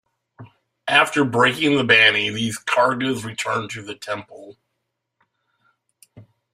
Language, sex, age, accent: English, male, 40-49, United States English